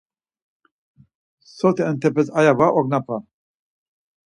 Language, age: Laz, 60-69